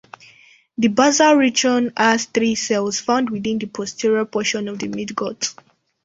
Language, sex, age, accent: English, female, under 19, Southern African (South Africa, Zimbabwe, Namibia)